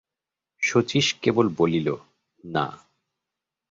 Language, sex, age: Bengali, male, 40-49